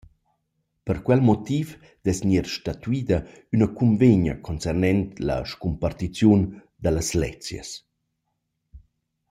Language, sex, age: Romansh, male, 40-49